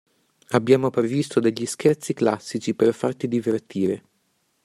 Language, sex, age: Italian, male, under 19